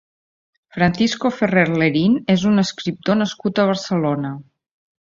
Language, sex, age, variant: Catalan, female, 50-59, Central